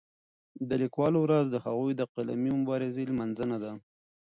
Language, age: Pashto, 30-39